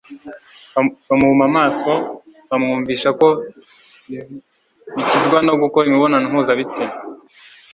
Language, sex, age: Kinyarwanda, male, 19-29